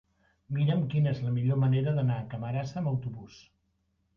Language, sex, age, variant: Catalan, male, 60-69, Central